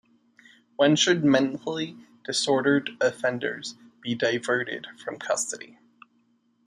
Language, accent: English, United States English